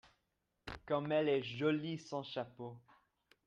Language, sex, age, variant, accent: French, male, under 19, Français d'Amérique du Nord, Français du Canada